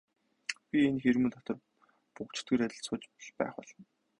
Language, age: Mongolian, 19-29